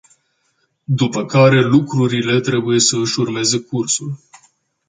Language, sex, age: Romanian, male, 19-29